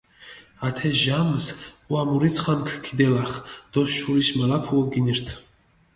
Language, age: Mingrelian, 30-39